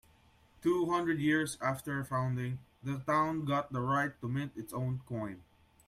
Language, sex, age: English, male, 19-29